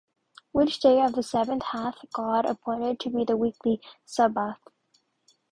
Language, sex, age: English, female, under 19